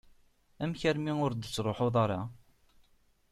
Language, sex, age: Kabyle, male, 30-39